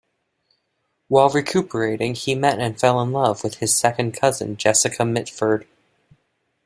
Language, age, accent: English, under 19, United States English